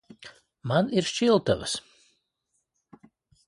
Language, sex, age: Latvian, male, 40-49